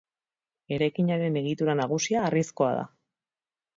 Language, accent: Basque, Erdialdekoa edo Nafarra (Gipuzkoa, Nafarroa)